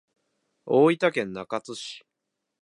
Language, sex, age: Japanese, male, 19-29